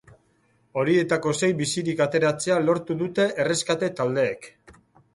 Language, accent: Basque, Mendebalekoa (Araba, Bizkaia, Gipuzkoako mendebaleko herri batzuk)